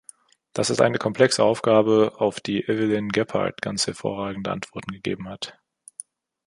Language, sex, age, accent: German, male, 19-29, Deutschland Deutsch